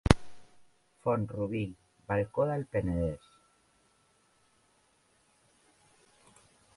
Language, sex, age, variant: Catalan, female, 50-59, Central